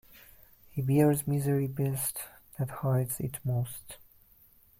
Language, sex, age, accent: English, male, 19-29, United States English